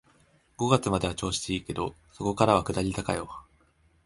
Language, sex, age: Japanese, male, under 19